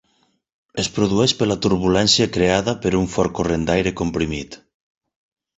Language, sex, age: Catalan, male, 40-49